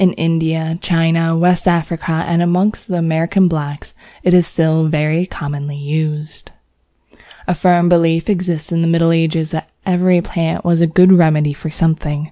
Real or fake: real